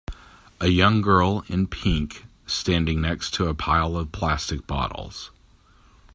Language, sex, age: English, male, 40-49